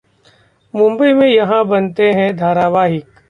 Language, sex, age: Hindi, male, 30-39